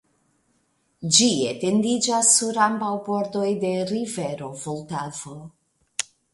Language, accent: Esperanto, Internacia